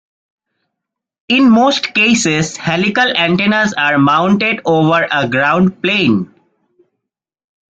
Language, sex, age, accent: English, male, 19-29, India and South Asia (India, Pakistan, Sri Lanka)